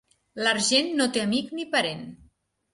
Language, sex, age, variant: Catalan, female, 40-49, Central